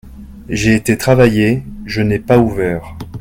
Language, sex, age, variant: French, male, 30-39, Français de métropole